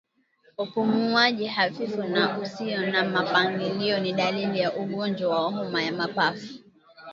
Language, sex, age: Swahili, female, 19-29